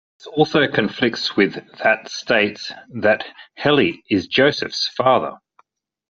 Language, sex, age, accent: English, male, 40-49, Australian English